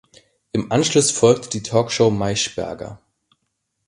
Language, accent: German, Deutschland Deutsch